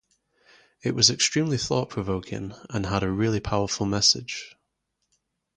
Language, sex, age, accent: English, male, 30-39, England English